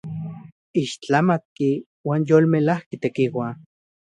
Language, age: Central Puebla Nahuatl, 30-39